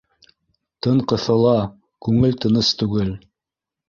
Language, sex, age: Bashkir, male, 60-69